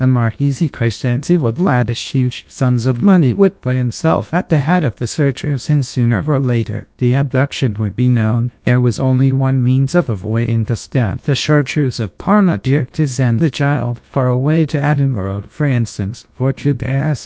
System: TTS, GlowTTS